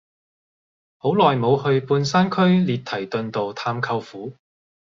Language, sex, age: Cantonese, male, 30-39